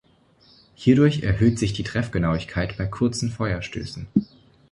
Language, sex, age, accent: German, male, 19-29, Deutschland Deutsch